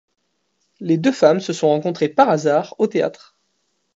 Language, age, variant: French, 19-29, Français de métropole